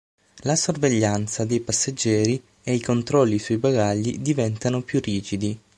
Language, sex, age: Italian, male, 19-29